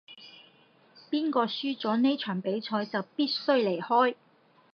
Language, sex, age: Cantonese, female, 40-49